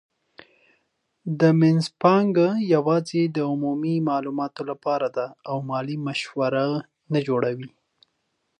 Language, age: Pashto, 19-29